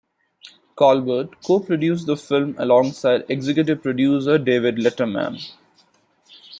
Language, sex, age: English, male, 19-29